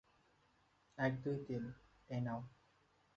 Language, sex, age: Bengali, male, 19-29